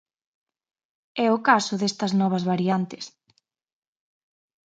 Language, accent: Galician, Atlántico (seseo e gheada)